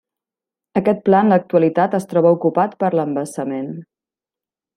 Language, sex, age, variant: Catalan, female, 40-49, Central